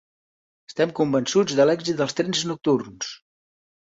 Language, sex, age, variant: Catalan, male, 60-69, Central